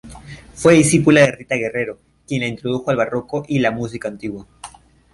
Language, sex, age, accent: Spanish, male, under 19, Andino-Pacífico: Colombia, Perú, Ecuador, oeste de Bolivia y Venezuela andina